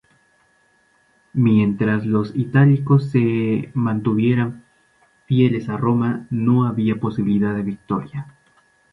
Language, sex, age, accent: Spanish, male, 19-29, México